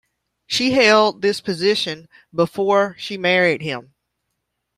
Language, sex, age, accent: English, female, 30-39, United States English